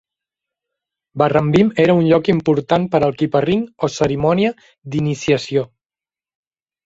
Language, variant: Catalan, Central